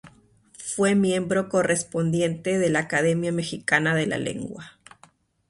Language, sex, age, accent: Spanish, female, 30-39, Andino-Pacífico: Colombia, Perú, Ecuador, oeste de Bolivia y Venezuela andina